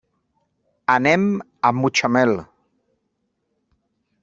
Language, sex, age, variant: Catalan, male, 40-49, Central